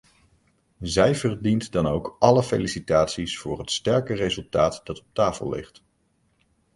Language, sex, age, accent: Dutch, male, 19-29, Nederlands Nederlands